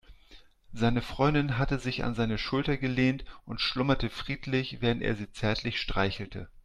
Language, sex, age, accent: German, male, 40-49, Deutschland Deutsch